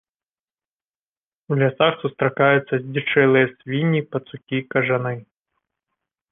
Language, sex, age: Belarusian, male, 30-39